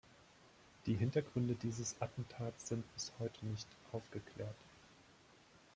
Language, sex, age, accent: German, male, 19-29, Deutschland Deutsch